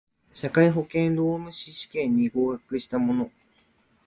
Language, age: Japanese, 30-39